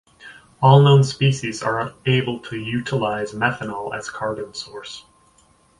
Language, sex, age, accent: English, male, 30-39, Canadian English